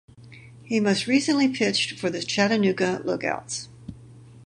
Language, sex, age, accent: English, female, 70-79, United States English